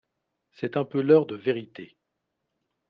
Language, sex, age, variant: French, male, 40-49, Français de métropole